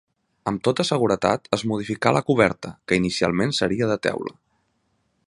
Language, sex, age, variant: Catalan, male, 30-39, Central